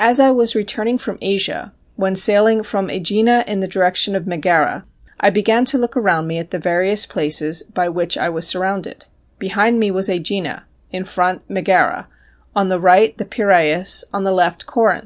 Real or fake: real